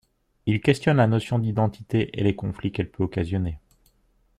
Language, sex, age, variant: French, male, 40-49, Français de métropole